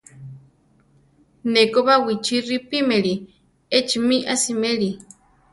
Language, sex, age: Central Tarahumara, female, 30-39